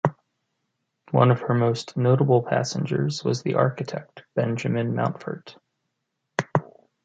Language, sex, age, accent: English, male, 30-39, United States English